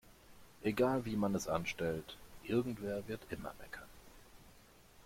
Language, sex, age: German, male, 50-59